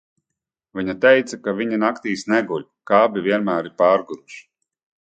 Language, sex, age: Latvian, male, 40-49